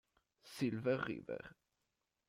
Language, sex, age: Italian, male, 19-29